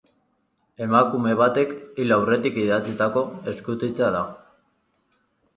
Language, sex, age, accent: Basque, female, 40-49, Mendebalekoa (Araba, Bizkaia, Gipuzkoako mendebaleko herri batzuk)